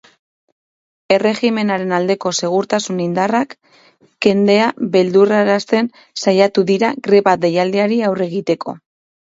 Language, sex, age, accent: Basque, female, 30-39, Mendebalekoa (Araba, Bizkaia, Gipuzkoako mendebaleko herri batzuk)